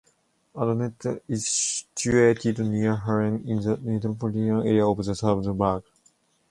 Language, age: English, 19-29